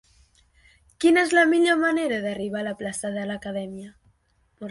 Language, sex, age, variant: Catalan, female, 40-49, Central